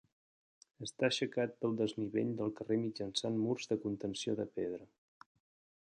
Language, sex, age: Catalan, male, 30-39